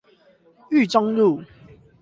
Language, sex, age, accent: Chinese, male, 30-39, 出生地：桃園市